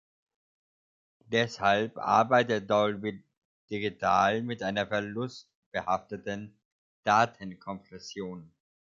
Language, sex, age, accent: German, male, 30-39, Österreichisches Deutsch